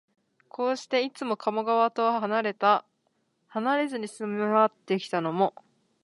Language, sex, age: Japanese, female, 19-29